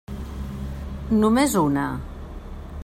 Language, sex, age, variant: Catalan, female, 60-69, Central